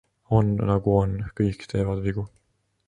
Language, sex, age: Estonian, male, 19-29